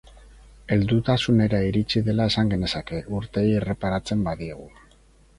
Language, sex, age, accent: Basque, male, 50-59, Erdialdekoa edo Nafarra (Gipuzkoa, Nafarroa)